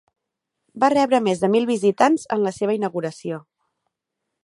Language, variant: Catalan, Central